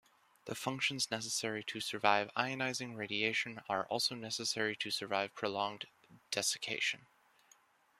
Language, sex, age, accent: English, male, 19-29, United States English